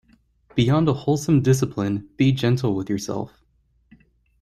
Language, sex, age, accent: English, male, 19-29, United States English